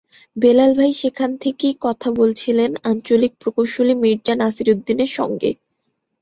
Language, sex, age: Bengali, female, 19-29